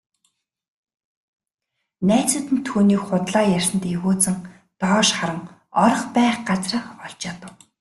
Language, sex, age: Mongolian, female, 19-29